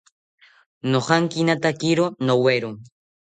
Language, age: South Ucayali Ashéninka, under 19